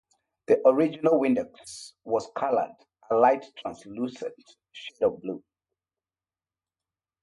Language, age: English, 40-49